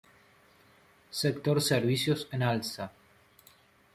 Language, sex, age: Spanish, male, 19-29